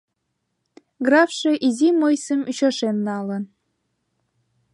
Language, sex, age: Mari, female, under 19